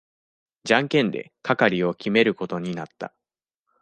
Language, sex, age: Japanese, male, 19-29